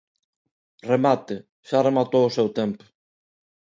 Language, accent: Galician, Neofalante